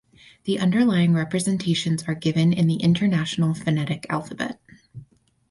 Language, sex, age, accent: English, female, 19-29, United States English